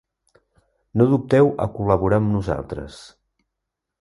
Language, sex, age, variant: Catalan, male, 60-69, Central